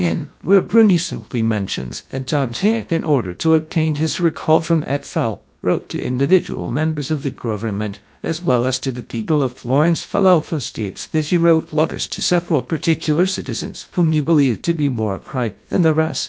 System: TTS, GlowTTS